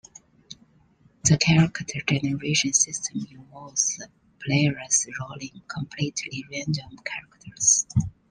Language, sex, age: English, female, 30-39